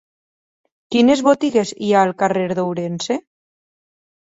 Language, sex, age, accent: Catalan, female, 30-39, valencià